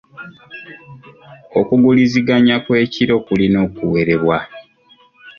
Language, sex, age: Ganda, male, 30-39